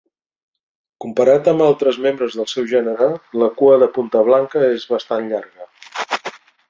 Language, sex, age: Catalan, male, 60-69